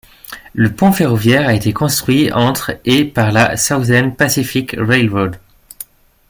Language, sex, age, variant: French, male, 19-29, Français de métropole